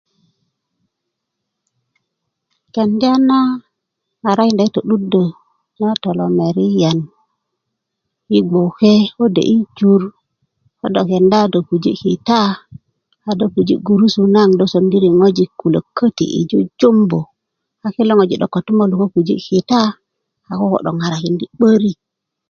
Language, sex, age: Kuku, female, 40-49